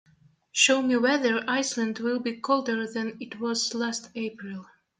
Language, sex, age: English, female, 19-29